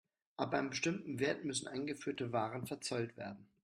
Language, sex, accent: German, male, Deutschland Deutsch